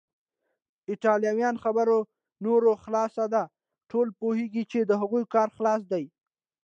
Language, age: Pashto, 19-29